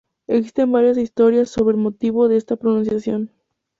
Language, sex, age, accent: Spanish, female, under 19, México